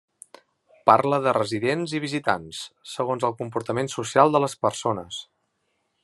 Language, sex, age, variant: Catalan, male, 40-49, Central